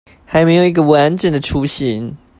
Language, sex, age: Chinese, male, 19-29